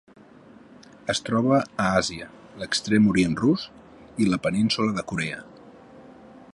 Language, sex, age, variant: Catalan, male, 40-49, Central